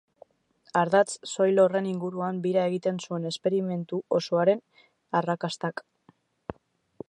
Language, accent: Basque, Mendebalekoa (Araba, Bizkaia, Gipuzkoako mendebaleko herri batzuk)